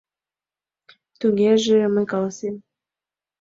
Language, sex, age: Mari, female, 19-29